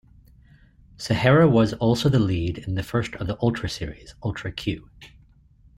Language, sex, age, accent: English, male, 40-49, United States English